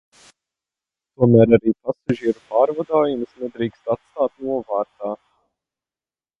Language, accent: Latvian, Krievu